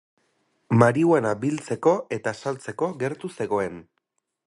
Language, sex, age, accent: Basque, male, 30-39, Erdialdekoa edo Nafarra (Gipuzkoa, Nafarroa)